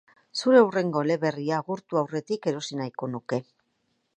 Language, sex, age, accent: Basque, female, 60-69, Erdialdekoa edo Nafarra (Gipuzkoa, Nafarroa)